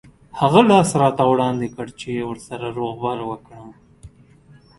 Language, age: Pashto, 30-39